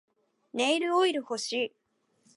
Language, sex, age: Japanese, female, 19-29